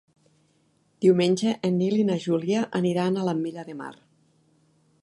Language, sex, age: Catalan, female, 50-59